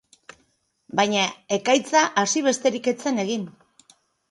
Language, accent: Basque, Erdialdekoa edo Nafarra (Gipuzkoa, Nafarroa)